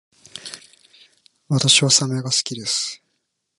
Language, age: Japanese, 19-29